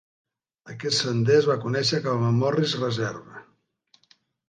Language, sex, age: Catalan, male, 70-79